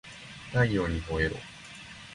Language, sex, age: Japanese, male, 19-29